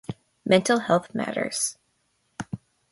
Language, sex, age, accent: English, female, under 19, United States English